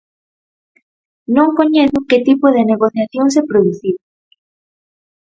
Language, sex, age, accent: Galician, female, under 19, Normativo (estándar)